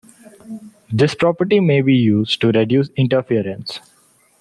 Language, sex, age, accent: English, male, under 19, India and South Asia (India, Pakistan, Sri Lanka)